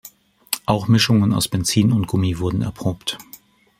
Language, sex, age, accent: German, male, 40-49, Deutschland Deutsch